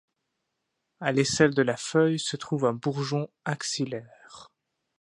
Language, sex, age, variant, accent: French, male, under 19, Français d'Europe, Français de Suisse